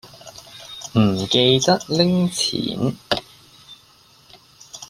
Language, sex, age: Cantonese, male, 19-29